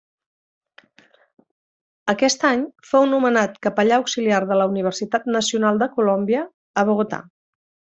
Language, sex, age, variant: Catalan, female, 50-59, Central